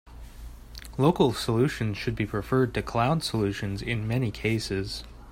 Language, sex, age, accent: English, male, 19-29, United States English